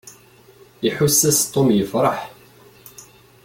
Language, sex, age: Kabyle, male, 30-39